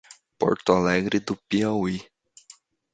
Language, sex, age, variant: Portuguese, male, 19-29, Portuguese (Brasil)